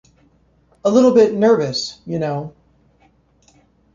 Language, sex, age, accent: English, male, 30-39, United States English